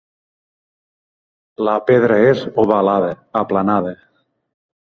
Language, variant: Catalan, Nord-Occidental